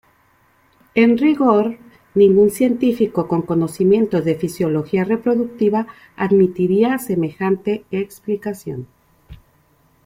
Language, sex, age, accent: Spanish, female, 50-59, México